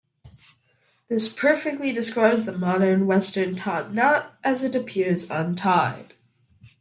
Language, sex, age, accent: English, male, under 19, United States English